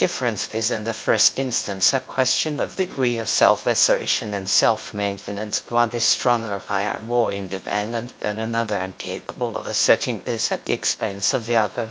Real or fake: fake